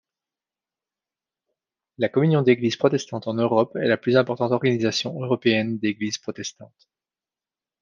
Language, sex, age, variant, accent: French, male, 30-39, Français d'Europe, Français de Belgique